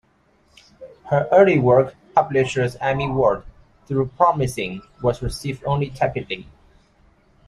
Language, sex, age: English, male, 30-39